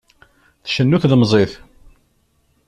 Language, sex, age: Kabyle, male, 50-59